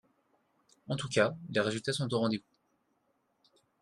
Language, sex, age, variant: French, male, 19-29, Français de métropole